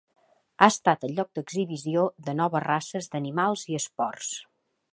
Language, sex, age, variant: Catalan, female, 50-59, Central